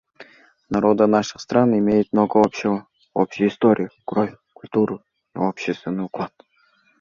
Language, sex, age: Russian, male, 19-29